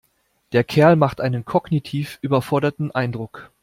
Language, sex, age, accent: German, male, 40-49, Deutschland Deutsch